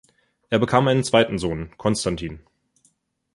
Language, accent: German, Deutschland Deutsch